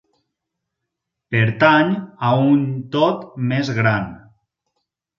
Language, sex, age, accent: Catalan, male, 30-39, valencià